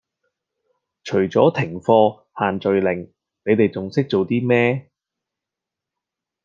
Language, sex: Cantonese, male